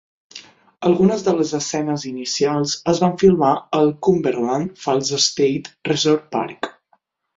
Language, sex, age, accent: Catalan, female, 19-29, central; septentrional